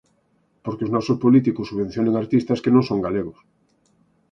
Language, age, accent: Galician, 50-59, Central (gheada)